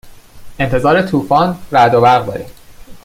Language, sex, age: Persian, male, 19-29